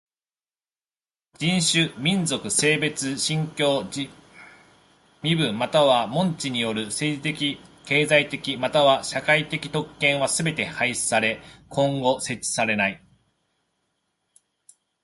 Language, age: Japanese, 40-49